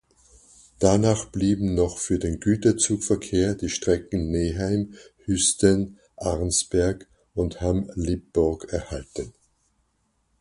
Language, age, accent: German, 70-79, Österreichisches Deutsch